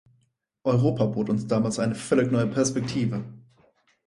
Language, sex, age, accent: German, male, 19-29, Deutschland Deutsch